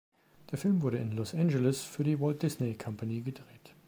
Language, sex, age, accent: German, male, 40-49, Deutschland Deutsch